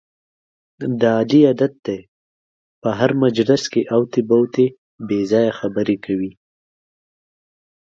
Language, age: Pashto, 19-29